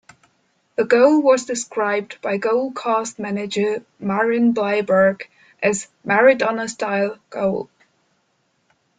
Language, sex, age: English, female, 19-29